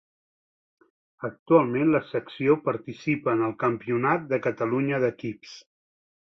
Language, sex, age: Catalan, male, 40-49